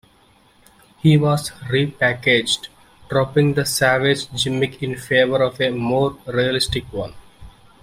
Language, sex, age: English, male, 19-29